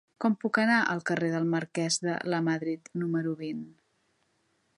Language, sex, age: Catalan, female, 40-49